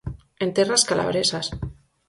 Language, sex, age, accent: Galician, female, 30-39, Normativo (estándar)